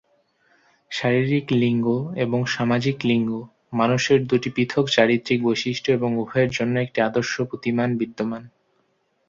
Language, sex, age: Bengali, male, 19-29